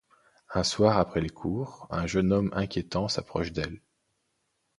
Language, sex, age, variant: French, male, 19-29, Français de métropole